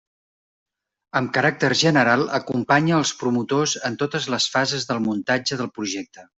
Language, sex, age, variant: Catalan, male, 50-59, Central